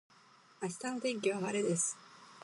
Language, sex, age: Japanese, female, 19-29